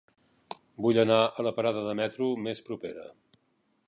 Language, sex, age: Catalan, male, 60-69